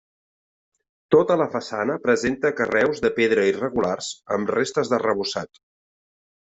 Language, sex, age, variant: Catalan, male, 40-49, Central